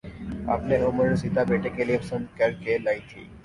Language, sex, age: Urdu, male, 19-29